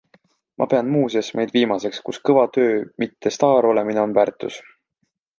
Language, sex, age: Estonian, male, 19-29